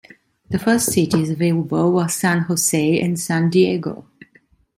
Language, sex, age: English, female, 30-39